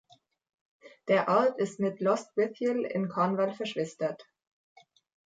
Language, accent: German, Deutschland Deutsch